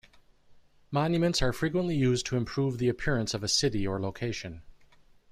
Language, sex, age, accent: English, male, 50-59, United States English